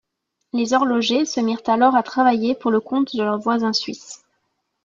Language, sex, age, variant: French, female, 19-29, Français de métropole